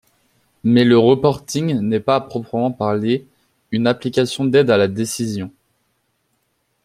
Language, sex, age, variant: French, male, under 19, Français de métropole